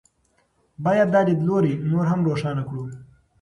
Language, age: Pashto, under 19